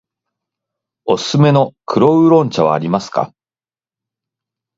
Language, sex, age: Japanese, male, 50-59